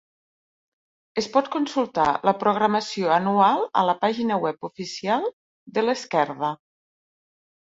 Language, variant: Catalan, Septentrional